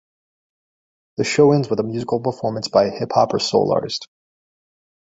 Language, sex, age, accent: English, male, 30-39, United States English